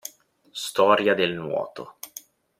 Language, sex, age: Italian, male, 30-39